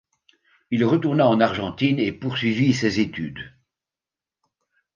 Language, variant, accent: French, Français d'Europe, Français de Belgique